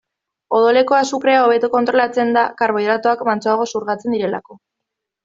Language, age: Basque, 19-29